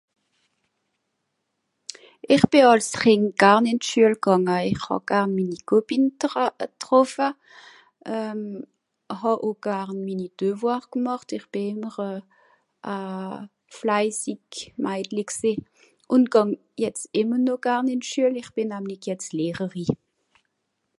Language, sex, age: Swiss German, female, 40-49